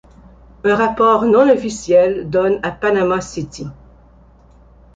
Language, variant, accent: French, Français d'Amérique du Nord, Français du Canada